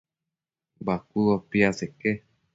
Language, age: Matsés, under 19